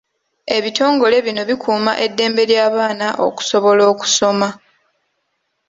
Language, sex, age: Ganda, female, 19-29